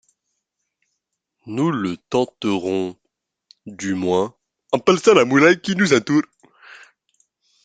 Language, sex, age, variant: French, male, under 19, Français de métropole